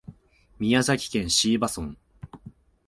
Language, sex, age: Japanese, male, 19-29